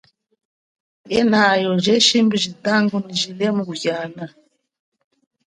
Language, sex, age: Chokwe, female, 40-49